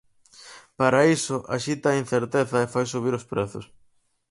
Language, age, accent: Galician, 19-29, Atlántico (seseo e gheada)